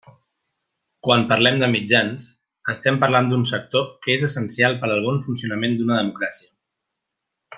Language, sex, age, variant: Catalan, male, 30-39, Central